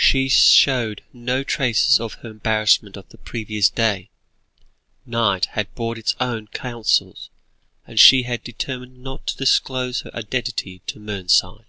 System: none